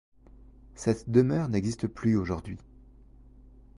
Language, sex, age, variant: French, male, 19-29, Français de métropole